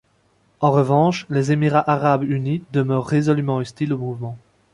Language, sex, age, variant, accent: French, male, 19-29, Français d'Europe, Français de Belgique